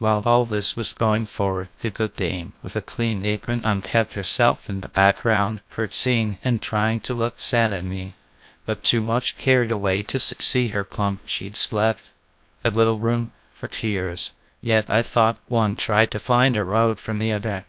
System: TTS, GlowTTS